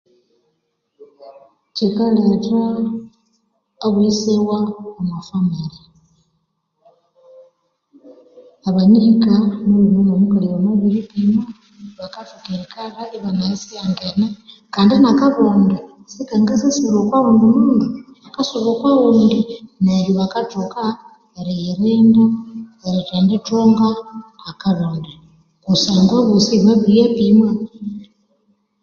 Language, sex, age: Konzo, female, 30-39